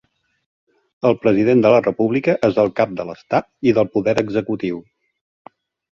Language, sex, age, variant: Catalan, male, 50-59, Central